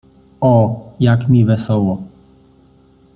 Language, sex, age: Polish, male, 30-39